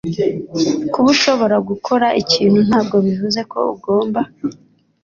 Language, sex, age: Kinyarwanda, female, under 19